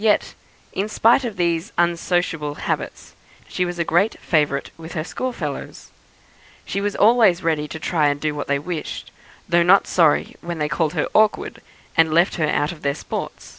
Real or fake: real